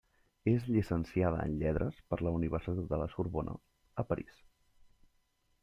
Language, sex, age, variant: Catalan, male, 19-29, Central